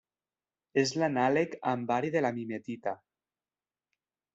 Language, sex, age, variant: Catalan, male, under 19, Septentrional